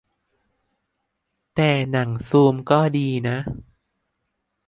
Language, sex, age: Thai, male, under 19